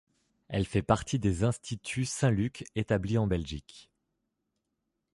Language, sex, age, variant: French, male, 30-39, Français de métropole